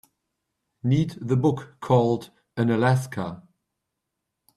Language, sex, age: English, male, 30-39